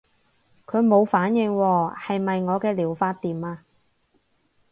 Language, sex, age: Cantonese, female, 19-29